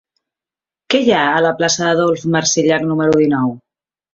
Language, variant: Catalan, Central